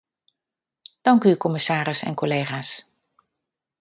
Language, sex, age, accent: Dutch, female, 50-59, Nederlands Nederlands